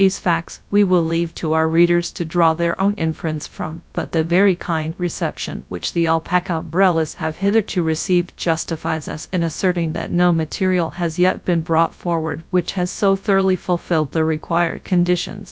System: TTS, GradTTS